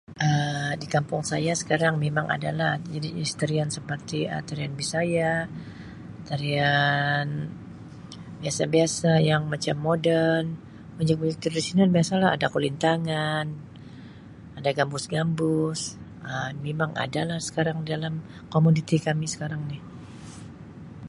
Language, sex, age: Sabah Malay, female, 50-59